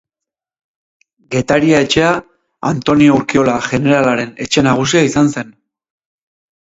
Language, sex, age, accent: Basque, male, 30-39, Erdialdekoa edo Nafarra (Gipuzkoa, Nafarroa)